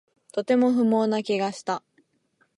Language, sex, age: Japanese, female, 19-29